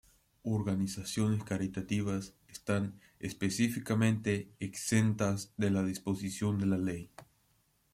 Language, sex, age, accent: Spanish, male, under 19, Andino-Pacífico: Colombia, Perú, Ecuador, oeste de Bolivia y Venezuela andina